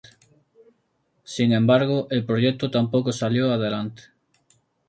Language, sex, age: Spanish, male, 30-39